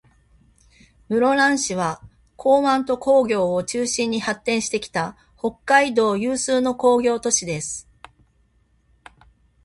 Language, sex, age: Japanese, female, 50-59